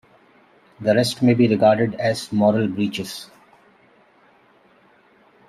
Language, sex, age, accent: English, male, 40-49, United States English